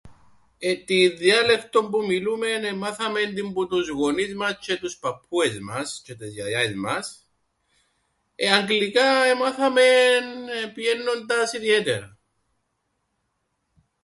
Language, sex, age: Greek, male, 40-49